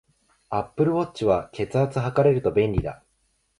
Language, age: Japanese, 19-29